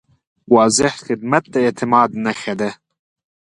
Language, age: Pashto, 19-29